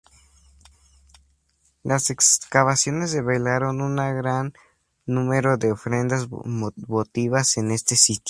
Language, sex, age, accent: Spanish, male, 19-29, México